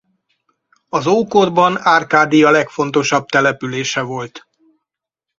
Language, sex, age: Hungarian, male, 60-69